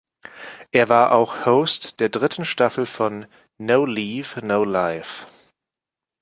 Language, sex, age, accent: German, male, 19-29, Deutschland Deutsch